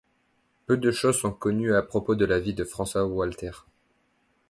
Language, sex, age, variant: French, male, 19-29, Français de métropole